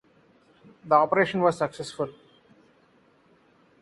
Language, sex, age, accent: English, male, 19-29, India and South Asia (India, Pakistan, Sri Lanka)